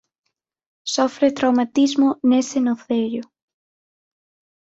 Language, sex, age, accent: Galician, female, 19-29, Atlántico (seseo e gheada); Normativo (estándar)